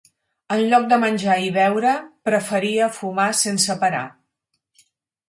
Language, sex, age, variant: Catalan, female, 50-59, Central